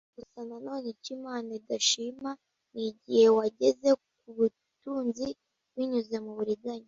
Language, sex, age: Kinyarwanda, male, under 19